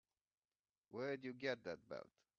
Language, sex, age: English, male, 50-59